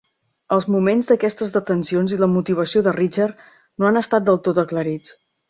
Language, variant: Catalan, Central